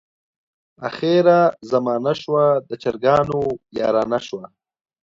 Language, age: Pashto, 19-29